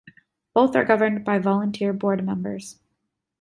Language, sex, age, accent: English, female, 19-29, United States English